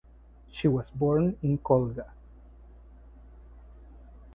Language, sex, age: English, male, 30-39